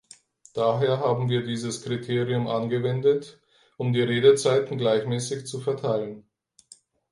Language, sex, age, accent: German, male, 30-39, Deutschland Deutsch